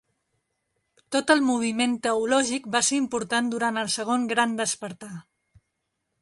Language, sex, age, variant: Catalan, female, 40-49, Central